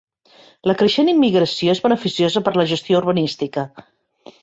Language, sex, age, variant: Catalan, female, 50-59, Central